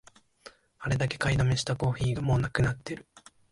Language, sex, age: Japanese, male, 19-29